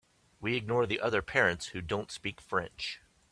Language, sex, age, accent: English, male, 40-49, United States English